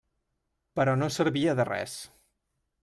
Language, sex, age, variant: Catalan, male, 19-29, Central